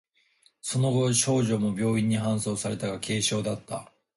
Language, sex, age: Japanese, male, 19-29